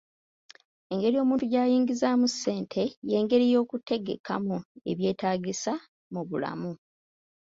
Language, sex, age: Ganda, female, 30-39